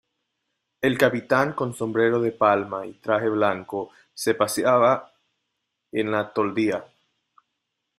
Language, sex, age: Spanish, male, 19-29